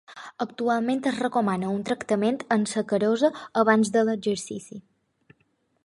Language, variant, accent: Catalan, Balear, mallorquí